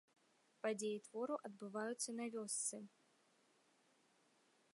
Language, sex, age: Belarusian, female, 19-29